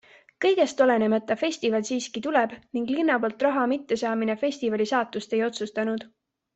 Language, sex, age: Estonian, female, 19-29